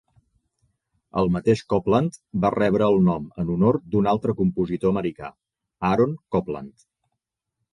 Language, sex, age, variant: Catalan, male, 40-49, Central